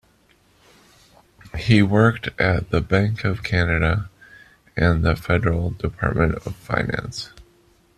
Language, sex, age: English, male, 30-39